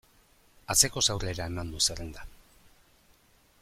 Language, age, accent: Basque, 50-59, Erdialdekoa edo Nafarra (Gipuzkoa, Nafarroa)